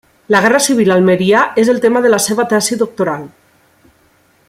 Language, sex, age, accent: Catalan, female, 30-39, valencià